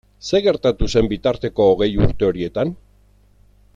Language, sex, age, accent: Basque, male, 50-59, Erdialdekoa edo Nafarra (Gipuzkoa, Nafarroa)